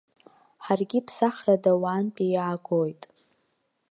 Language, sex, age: Abkhazian, female, 19-29